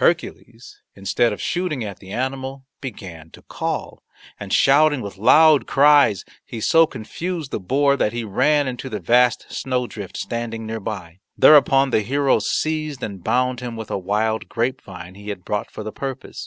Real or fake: real